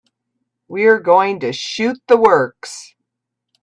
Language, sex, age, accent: English, female, 60-69, United States English